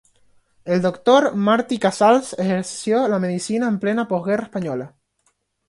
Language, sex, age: Spanish, male, 19-29